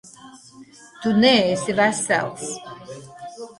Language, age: Latvian, 60-69